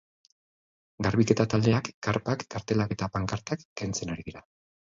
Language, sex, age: Basque, male, 40-49